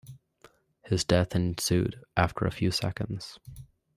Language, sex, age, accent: English, male, under 19, Canadian English